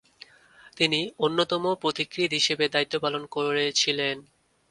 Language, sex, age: Bengali, male, 19-29